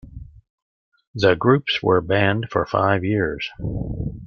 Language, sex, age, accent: English, male, 70-79, United States English